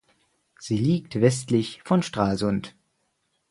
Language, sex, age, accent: German, male, 19-29, Deutschland Deutsch